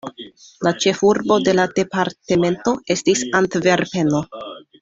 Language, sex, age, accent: Esperanto, female, 19-29, Internacia